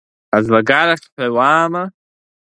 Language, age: Abkhazian, under 19